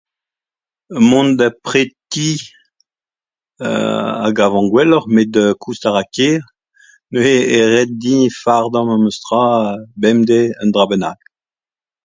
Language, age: Breton, 60-69